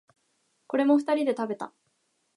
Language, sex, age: Japanese, female, 19-29